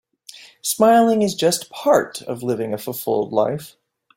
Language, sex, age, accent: English, male, 40-49, United States English